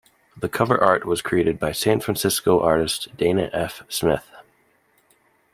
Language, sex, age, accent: English, male, under 19, United States English